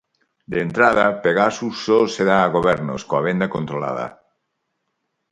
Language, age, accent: Galician, 50-59, Normativo (estándar)